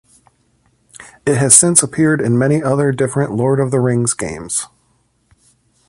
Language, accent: English, United States English